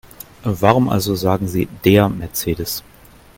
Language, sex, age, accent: German, male, 40-49, Deutschland Deutsch